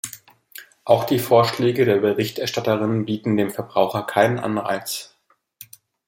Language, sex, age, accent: German, male, 19-29, Deutschland Deutsch